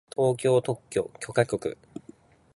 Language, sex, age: Japanese, male, 19-29